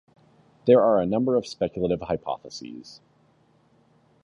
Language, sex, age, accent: English, male, 30-39, United States English